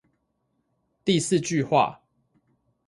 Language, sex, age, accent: Chinese, male, 19-29, 出生地：臺北市